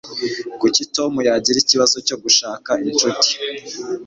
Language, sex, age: Kinyarwanda, male, 19-29